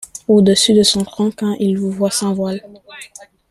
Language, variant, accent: French, Français d'Amérique du Nord, Français du Canada